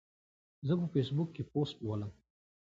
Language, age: Pashto, 19-29